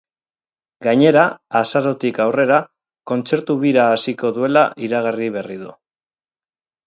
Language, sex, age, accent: Basque, male, 40-49, Mendebalekoa (Araba, Bizkaia, Gipuzkoako mendebaleko herri batzuk)